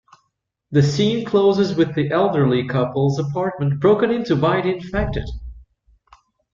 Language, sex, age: English, male, 19-29